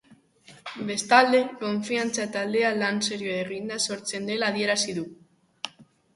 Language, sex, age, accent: Basque, female, 40-49, Mendebalekoa (Araba, Bizkaia, Gipuzkoako mendebaleko herri batzuk)